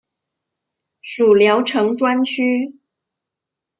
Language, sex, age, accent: Chinese, female, 19-29, 出生地：广东省